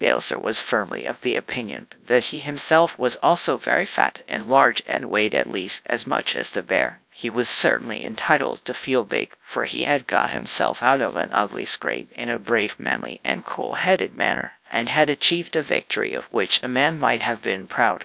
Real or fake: fake